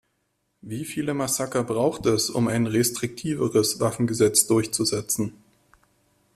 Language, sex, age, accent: German, male, 30-39, Deutschland Deutsch